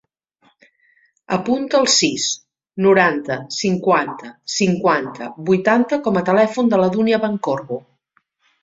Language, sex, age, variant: Catalan, female, 50-59, Central